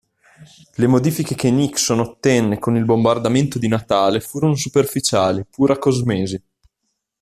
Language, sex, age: Italian, male, 19-29